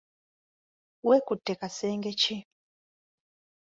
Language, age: Ganda, 30-39